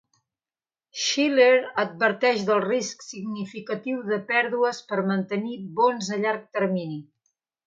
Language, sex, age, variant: Catalan, female, 50-59, Central